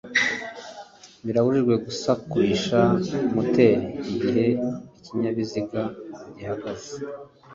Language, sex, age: Kinyarwanda, male, 40-49